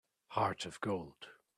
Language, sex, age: English, male, 19-29